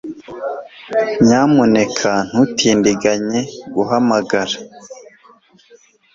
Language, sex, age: Kinyarwanda, male, 19-29